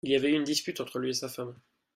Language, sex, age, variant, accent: French, male, 19-29, Français d'Europe, Français de Belgique